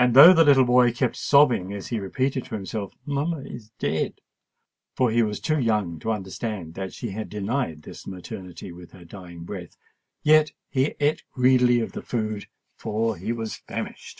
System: none